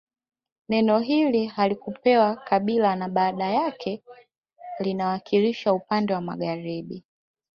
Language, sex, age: Swahili, female, 19-29